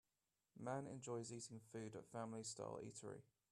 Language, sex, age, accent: English, male, 19-29, England English